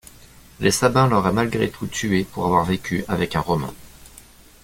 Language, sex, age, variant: French, male, 19-29, Français de métropole